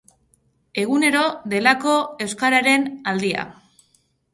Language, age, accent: Basque, 40-49, Erdialdekoa edo Nafarra (Gipuzkoa, Nafarroa)